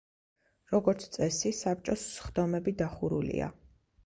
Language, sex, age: Georgian, female, 30-39